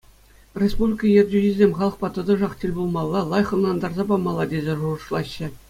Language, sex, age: Chuvash, male, 40-49